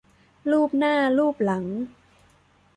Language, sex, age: Thai, female, 19-29